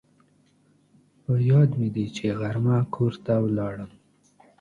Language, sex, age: Pashto, male, 19-29